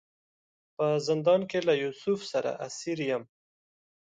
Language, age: Pashto, 30-39